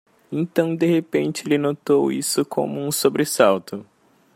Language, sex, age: Portuguese, male, 19-29